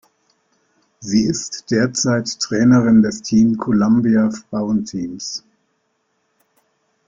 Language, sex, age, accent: German, male, 60-69, Deutschland Deutsch